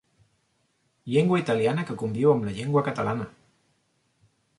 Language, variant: Catalan, Central